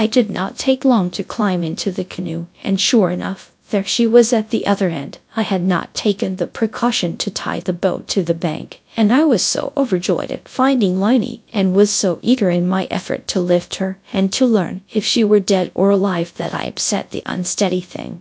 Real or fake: fake